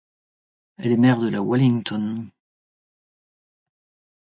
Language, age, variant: French, 60-69, Français de métropole